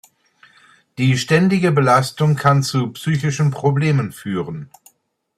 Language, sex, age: German, male, 60-69